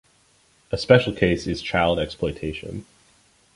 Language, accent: English, United States English